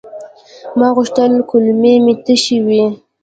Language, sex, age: Pashto, female, under 19